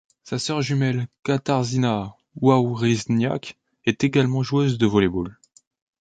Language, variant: French, Français de métropole